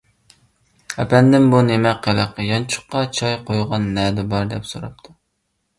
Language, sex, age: Uyghur, male, 30-39